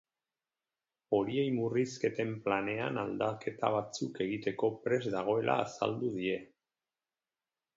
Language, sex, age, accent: Basque, male, 40-49, Erdialdekoa edo Nafarra (Gipuzkoa, Nafarroa)